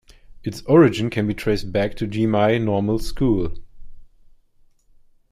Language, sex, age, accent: English, male, 30-39, United States English